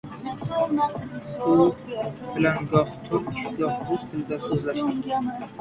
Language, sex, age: Uzbek, male, 19-29